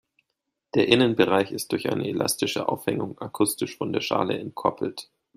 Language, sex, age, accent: German, male, 30-39, Deutschland Deutsch